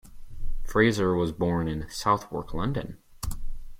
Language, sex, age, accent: English, male, 19-29, United States English